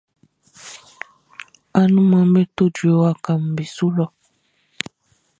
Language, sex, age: Baoulé, female, 19-29